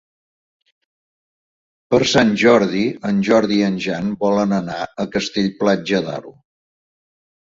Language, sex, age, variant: Catalan, male, 60-69, Central